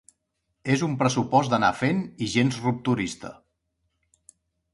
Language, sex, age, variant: Catalan, male, 40-49, Central